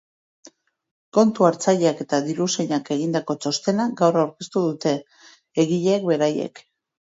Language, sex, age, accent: Basque, female, 40-49, Mendebalekoa (Araba, Bizkaia, Gipuzkoako mendebaleko herri batzuk)